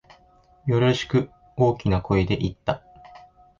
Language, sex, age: Japanese, male, 19-29